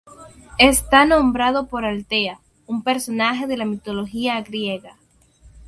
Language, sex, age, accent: Spanish, female, under 19, Caribe: Cuba, Venezuela, Puerto Rico, República Dominicana, Panamá, Colombia caribeña, México caribeño, Costa del golfo de México